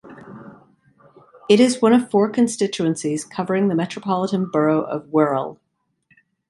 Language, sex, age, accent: English, female, 40-49, United States English